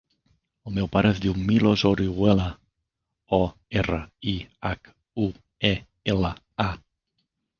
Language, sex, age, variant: Catalan, male, 40-49, Central